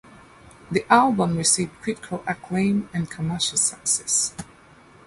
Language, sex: English, female